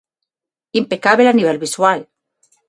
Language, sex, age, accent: Galician, female, 40-49, Atlántico (seseo e gheada); Neofalante